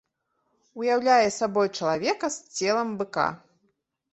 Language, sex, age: Belarusian, female, 40-49